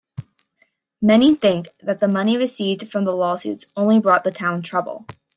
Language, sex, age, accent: English, female, under 19, United States English